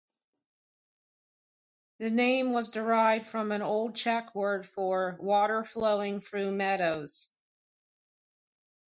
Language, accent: English, United States English